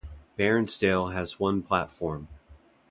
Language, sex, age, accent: English, male, 30-39, United States English